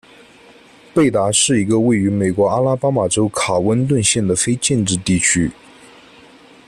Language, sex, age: Chinese, male, 19-29